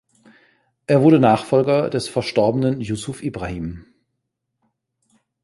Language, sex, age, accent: German, male, 40-49, Deutschland Deutsch